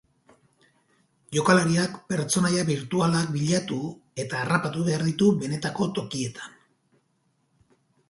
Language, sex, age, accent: Basque, male, 40-49, Mendebalekoa (Araba, Bizkaia, Gipuzkoako mendebaleko herri batzuk)